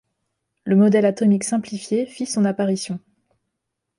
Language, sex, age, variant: French, female, 19-29, Français de métropole